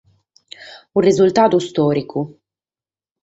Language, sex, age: Sardinian, female, 30-39